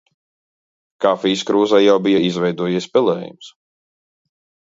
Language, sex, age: Latvian, male, 30-39